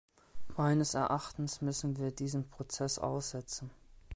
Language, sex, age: German, male, 19-29